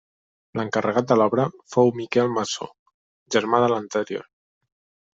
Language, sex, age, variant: Catalan, male, 19-29, Central